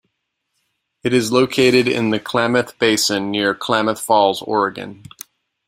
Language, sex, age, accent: English, male, 30-39, United States English